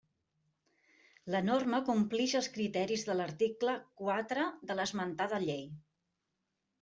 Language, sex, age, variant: Catalan, female, 40-49, Central